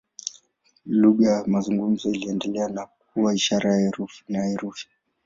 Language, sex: Swahili, male